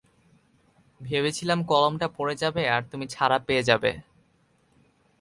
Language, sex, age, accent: Bengali, male, under 19, প্রমিত